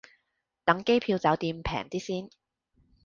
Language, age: Cantonese, 30-39